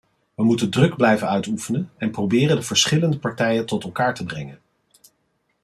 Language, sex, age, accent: Dutch, male, 40-49, Nederlands Nederlands